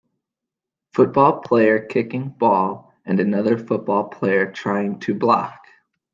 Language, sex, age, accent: English, male, 30-39, United States English